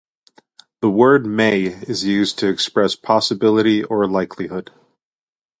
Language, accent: English, United States English